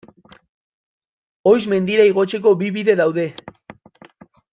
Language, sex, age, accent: Basque, male, 19-29, Mendebalekoa (Araba, Bizkaia, Gipuzkoako mendebaleko herri batzuk)